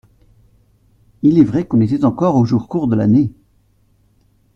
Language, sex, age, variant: French, male, 40-49, Français de métropole